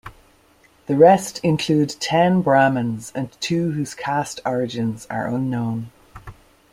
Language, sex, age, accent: English, female, 50-59, Irish English